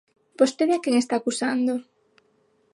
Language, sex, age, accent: Galician, female, under 19, Normativo (estándar); Neofalante